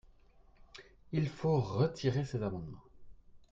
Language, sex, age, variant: French, male, 30-39, Français de métropole